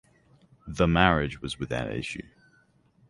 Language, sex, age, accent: English, male, under 19, Australian English; England English